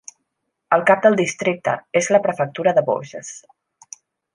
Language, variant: Catalan, Central